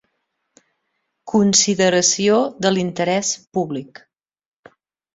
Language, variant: Catalan, Central